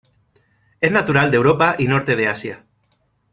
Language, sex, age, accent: Spanish, male, 30-39, España: Sur peninsular (Andalucia, Extremadura, Murcia)